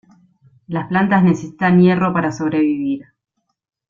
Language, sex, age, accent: Spanish, female, 40-49, Rioplatense: Argentina, Uruguay, este de Bolivia, Paraguay